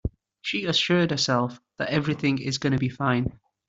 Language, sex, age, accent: English, male, 30-39, England English